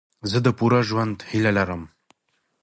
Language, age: Pashto, 19-29